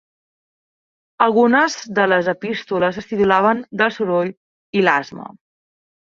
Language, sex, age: Catalan, female, under 19